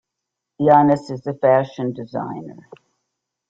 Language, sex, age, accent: English, female, 70-79, United States English